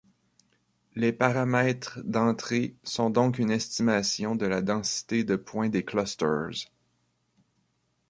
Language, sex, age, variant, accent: French, male, 30-39, Français d'Amérique du Nord, Français du Canada